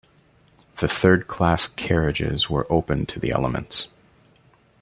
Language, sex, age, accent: English, male, 30-39, Canadian English